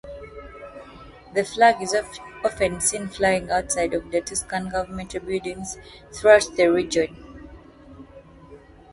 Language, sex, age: English, female, 19-29